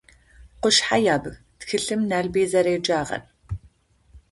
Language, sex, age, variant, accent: Adyghe, female, 50-59, Адыгабзэ (Кирил, пстэумэ зэдыряе), Бжъэдыгъу (Bjeduğ)